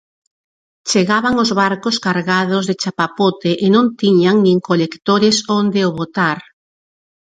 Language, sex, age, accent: Galician, female, 40-49, Normativo (estándar)